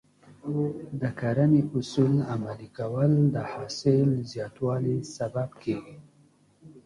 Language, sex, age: Pashto, male, 19-29